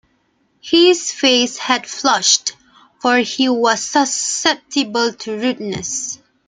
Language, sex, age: English, female, 19-29